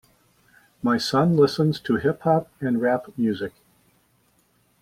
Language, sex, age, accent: English, male, 50-59, United States English